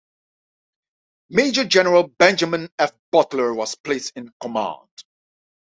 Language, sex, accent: English, male, England English